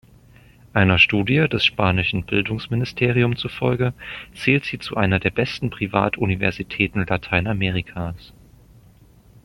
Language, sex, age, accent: German, male, 30-39, Deutschland Deutsch